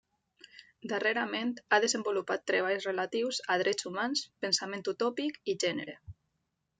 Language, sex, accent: Catalan, female, valencià